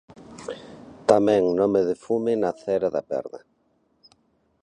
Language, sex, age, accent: Galician, male, 50-59, Normativo (estándar)